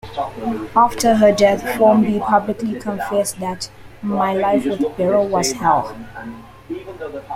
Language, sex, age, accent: English, male, under 19, England English